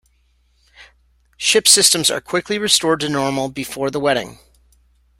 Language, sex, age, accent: English, male, 40-49, United States English